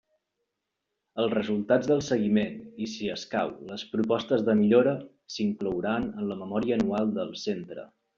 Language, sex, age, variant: Catalan, male, 30-39, Central